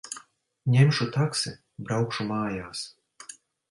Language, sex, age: Latvian, male, 40-49